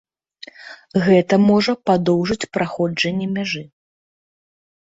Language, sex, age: Belarusian, female, 30-39